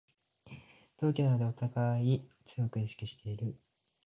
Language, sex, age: Japanese, male, 19-29